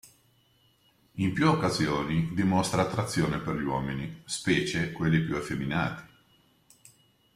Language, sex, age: Italian, male, 60-69